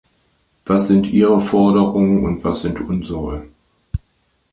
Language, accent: German, Deutschland Deutsch